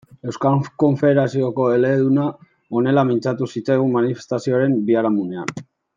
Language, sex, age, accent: Basque, male, 19-29, Mendebalekoa (Araba, Bizkaia, Gipuzkoako mendebaleko herri batzuk)